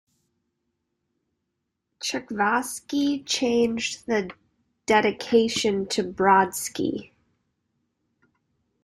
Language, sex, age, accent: English, female, 19-29, United States English